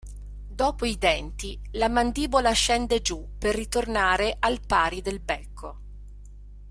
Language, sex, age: Italian, female, 50-59